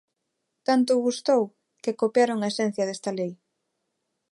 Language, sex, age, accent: Galician, female, 19-29, Neofalante